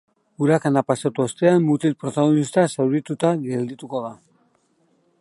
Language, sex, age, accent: Basque, male, 50-59, Mendebalekoa (Araba, Bizkaia, Gipuzkoako mendebaleko herri batzuk)